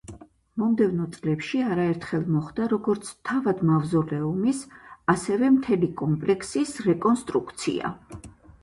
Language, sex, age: Georgian, female, 50-59